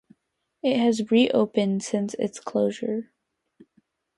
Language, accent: English, United States English